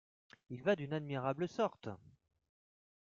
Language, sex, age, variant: French, male, 30-39, Français de métropole